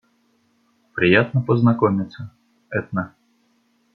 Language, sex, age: Russian, male, 30-39